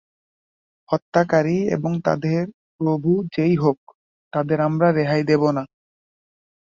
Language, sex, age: Bengali, male, 19-29